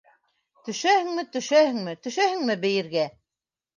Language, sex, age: Bashkir, female, 60-69